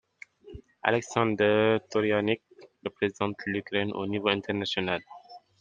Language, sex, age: French, male, 19-29